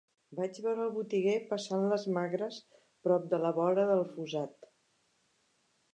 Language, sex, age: Catalan, female, 60-69